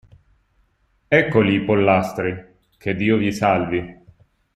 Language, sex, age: Italian, male, 30-39